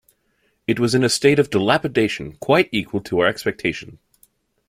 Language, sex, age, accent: English, male, 19-29, United States English